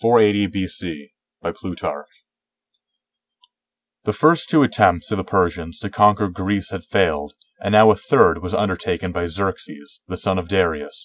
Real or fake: real